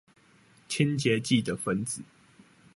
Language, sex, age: Chinese, male, 19-29